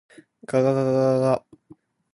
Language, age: Japanese, under 19